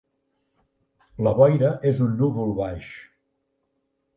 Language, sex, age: Catalan, male, 60-69